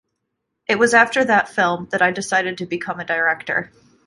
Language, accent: English, United States English